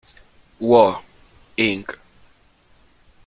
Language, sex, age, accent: Spanish, male, under 19, Rioplatense: Argentina, Uruguay, este de Bolivia, Paraguay